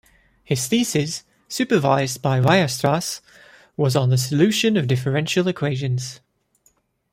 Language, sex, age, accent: English, male, 19-29, England English